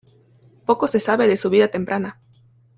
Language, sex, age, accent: Spanish, female, 19-29, México